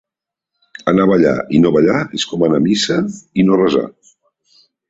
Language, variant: Catalan, Central